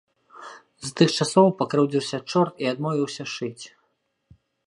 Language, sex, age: Belarusian, male, 30-39